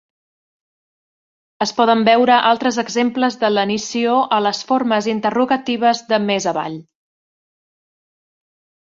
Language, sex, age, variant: Catalan, female, 40-49, Central